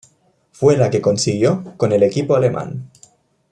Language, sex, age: Spanish, male, 19-29